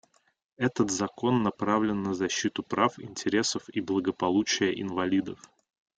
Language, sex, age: Russian, male, 30-39